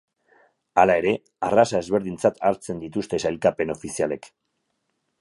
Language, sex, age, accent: Basque, male, 40-49, Erdialdekoa edo Nafarra (Gipuzkoa, Nafarroa)